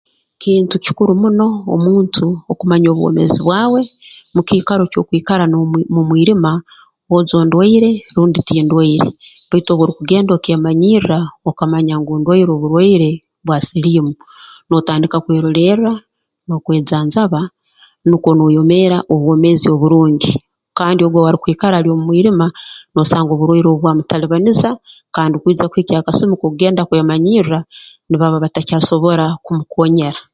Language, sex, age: Tooro, female, 50-59